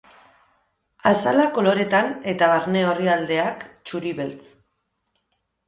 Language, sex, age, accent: Basque, female, 40-49, Mendebalekoa (Araba, Bizkaia, Gipuzkoako mendebaleko herri batzuk)